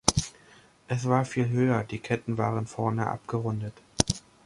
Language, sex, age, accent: German, male, 19-29, Deutschland Deutsch